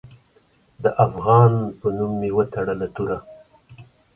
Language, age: Pashto, 60-69